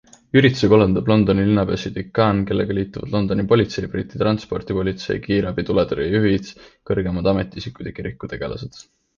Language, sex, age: Estonian, male, 19-29